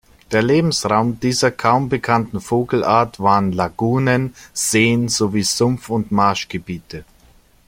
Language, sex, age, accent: German, male, 40-49, Deutschland Deutsch